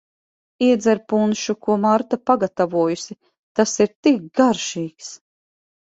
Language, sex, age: Latvian, female, 40-49